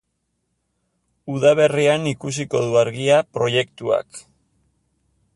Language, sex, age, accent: Basque, male, 50-59, Erdialdekoa edo Nafarra (Gipuzkoa, Nafarroa)